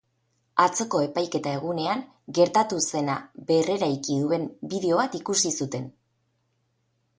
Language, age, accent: Basque, 30-39, Erdialdekoa edo Nafarra (Gipuzkoa, Nafarroa)